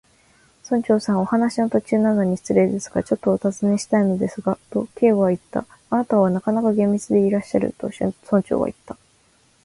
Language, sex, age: Japanese, female, 19-29